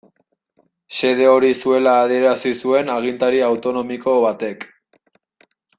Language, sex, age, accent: Basque, male, 19-29, Mendebalekoa (Araba, Bizkaia, Gipuzkoako mendebaleko herri batzuk)